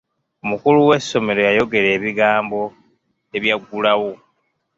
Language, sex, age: Ganda, male, 19-29